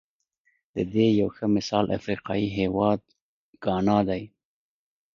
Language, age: Pashto, 30-39